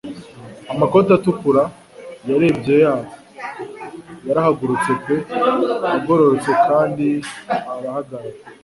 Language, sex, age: Kinyarwanda, male, 19-29